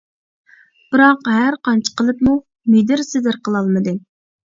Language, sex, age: Uyghur, female, 19-29